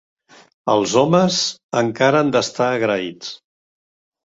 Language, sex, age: Catalan, male, 60-69